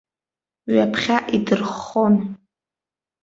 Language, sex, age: Abkhazian, female, 19-29